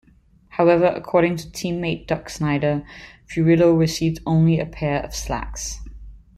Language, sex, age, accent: English, female, 30-39, England English